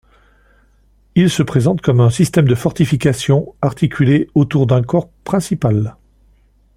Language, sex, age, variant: French, male, 40-49, Français de métropole